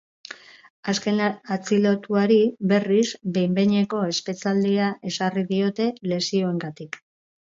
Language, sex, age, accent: Basque, female, 50-59, Mendebalekoa (Araba, Bizkaia, Gipuzkoako mendebaleko herri batzuk)